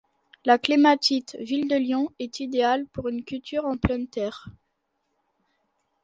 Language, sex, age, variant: French, male, 40-49, Français de métropole